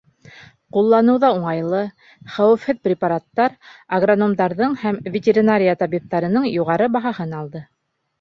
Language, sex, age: Bashkir, female, 30-39